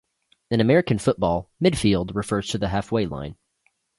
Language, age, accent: English, 19-29, United States English